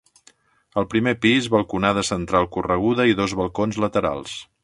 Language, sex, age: Catalan, male, 50-59